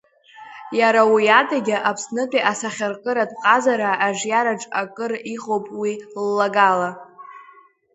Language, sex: Abkhazian, female